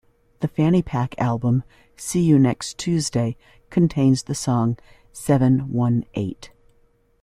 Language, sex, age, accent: English, female, 50-59, United States English